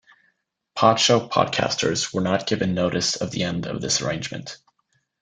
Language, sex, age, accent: English, male, 19-29, United States English